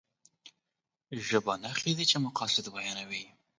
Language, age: Pashto, 19-29